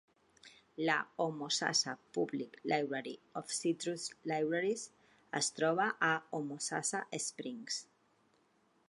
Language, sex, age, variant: Catalan, female, 40-49, Central